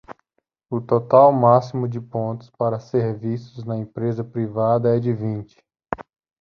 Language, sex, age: Portuguese, male, 19-29